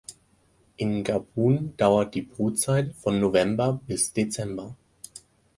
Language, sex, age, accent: German, male, 19-29, Deutschland Deutsch